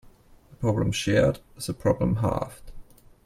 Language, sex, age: English, male, 19-29